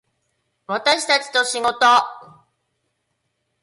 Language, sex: Japanese, female